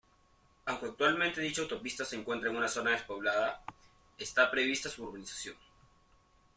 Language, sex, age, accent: Spanish, male, 30-39, Andino-Pacífico: Colombia, Perú, Ecuador, oeste de Bolivia y Venezuela andina